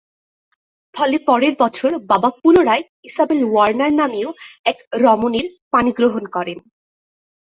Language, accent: Bengali, প্রমিত বাংলা